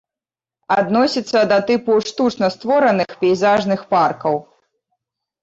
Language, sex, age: Belarusian, female, 30-39